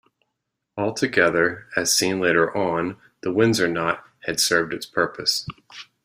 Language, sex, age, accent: English, male, 30-39, United States English